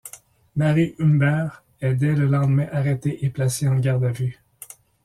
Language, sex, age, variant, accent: French, male, 40-49, Français d'Amérique du Nord, Français du Canada